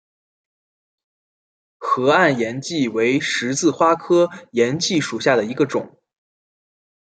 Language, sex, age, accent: Chinese, male, 19-29, 出生地：辽宁省